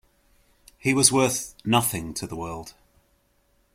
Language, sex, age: English, male, 50-59